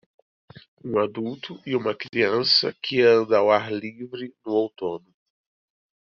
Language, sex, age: Portuguese, male, 40-49